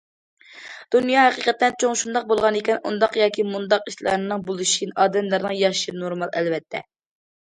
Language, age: Uyghur, 19-29